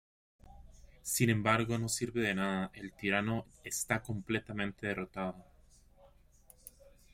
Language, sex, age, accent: Spanish, male, 19-29, América central